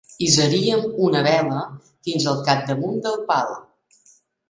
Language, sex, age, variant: Catalan, female, 40-49, Balear